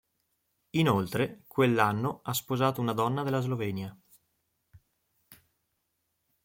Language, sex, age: Italian, male, 19-29